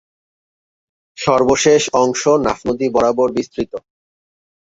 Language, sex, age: Bengali, male, 30-39